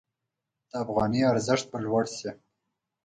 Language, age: Pashto, 30-39